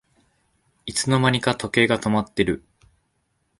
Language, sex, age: Japanese, male, 19-29